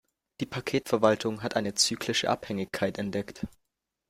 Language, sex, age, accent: German, male, under 19, Deutschland Deutsch